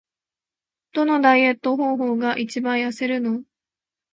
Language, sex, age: Japanese, female, under 19